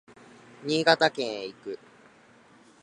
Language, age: Japanese, under 19